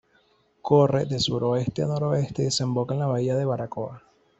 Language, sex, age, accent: Spanish, male, 30-39, Caribe: Cuba, Venezuela, Puerto Rico, República Dominicana, Panamá, Colombia caribeña, México caribeño, Costa del golfo de México